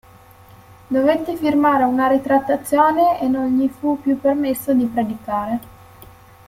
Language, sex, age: Italian, female, 19-29